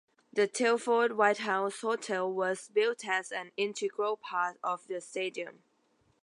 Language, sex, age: English, female, 19-29